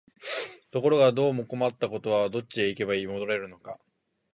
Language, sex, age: Japanese, male, 19-29